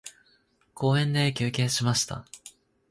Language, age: Japanese, 19-29